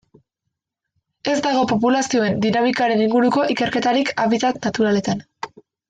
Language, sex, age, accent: Basque, female, under 19, Erdialdekoa edo Nafarra (Gipuzkoa, Nafarroa)